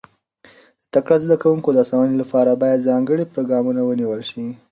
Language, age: Pashto, under 19